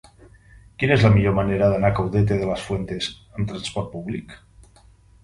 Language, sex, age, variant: Catalan, male, 50-59, Central